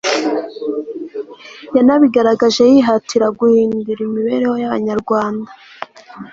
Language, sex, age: Kinyarwanda, female, 19-29